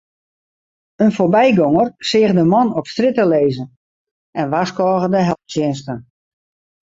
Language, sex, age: Western Frisian, female, 50-59